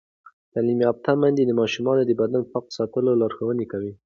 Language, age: Pashto, 19-29